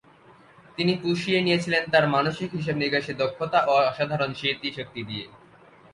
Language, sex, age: Bengali, male, under 19